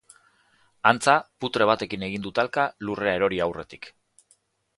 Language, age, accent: Basque, 40-49, Erdialdekoa edo Nafarra (Gipuzkoa, Nafarroa)